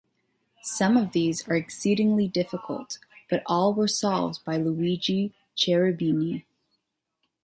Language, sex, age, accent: English, female, 19-29, United States English